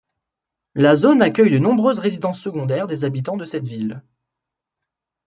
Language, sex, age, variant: French, male, 19-29, Français de métropole